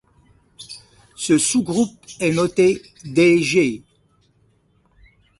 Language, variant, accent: French, Français du nord de l'Afrique, Français du Maroc